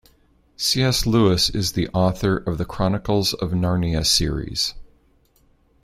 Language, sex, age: English, male, 50-59